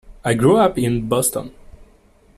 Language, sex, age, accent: English, male, 19-29, England English